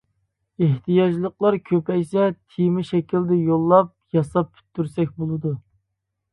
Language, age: Uyghur, 19-29